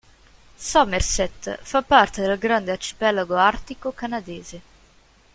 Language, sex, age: Italian, female, 19-29